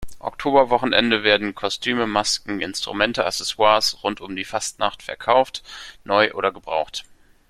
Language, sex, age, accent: German, male, 19-29, Deutschland Deutsch